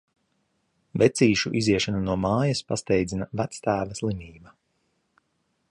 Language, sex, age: Latvian, male, 30-39